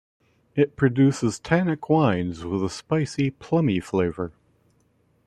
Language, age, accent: English, 40-49, United States English